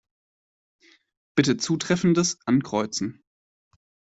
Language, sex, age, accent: German, male, 19-29, Deutschland Deutsch